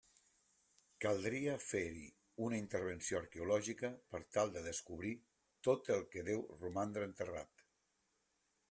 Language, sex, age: Catalan, male, 50-59